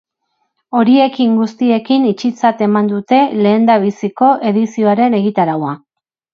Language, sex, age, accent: Basque, female, 40-49, Erdialdekoa edo Nafarra (Gipuzkoa, Nafarroa)